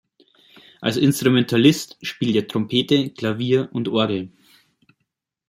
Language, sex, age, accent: German, male, 30-39, Deutschland Deutsch